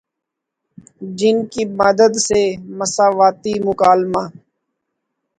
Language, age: Urdu, 40-49